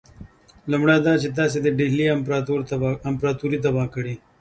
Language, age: Pashto, 19-29